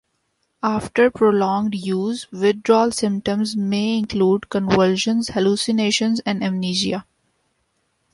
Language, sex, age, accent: English, female, 19-29, India and South Asia (India, Pakistan, Sri Lanka)